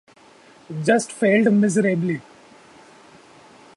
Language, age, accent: English, 19-29, India and South Asia (India, Pakistan, Sri Lanka)